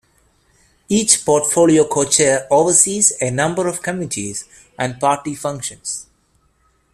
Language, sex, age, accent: English, male, 30-39, India and South Asia (India, Pakistan, Sri Lanka)